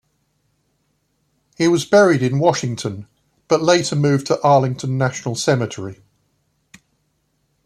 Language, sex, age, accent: English, male, 60-69, England English